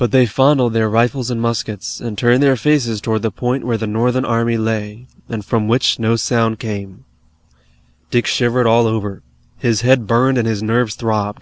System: none